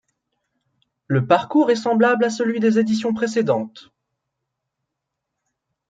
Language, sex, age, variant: French, male, 19-29, Français de métropole